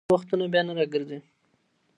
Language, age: Pashto, 19-29